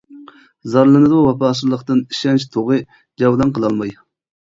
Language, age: Uyghur, 19-29